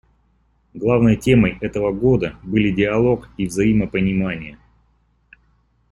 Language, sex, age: Russian, male, 19-29